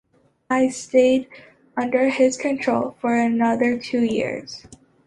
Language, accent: English, United States English